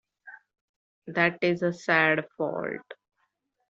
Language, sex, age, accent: English, female, 30-39, India and South Asia (India, Pakistan, Sri Lanka)